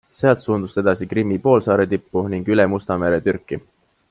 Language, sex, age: Estonian, male, 19-29